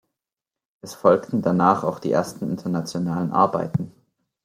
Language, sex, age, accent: German, male, under 19, Deutschland Deutsch